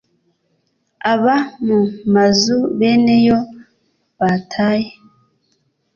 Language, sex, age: Kinyarwanda, female, 40-49